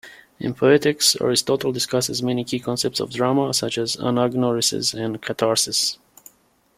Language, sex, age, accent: English, male, 30-39, United States English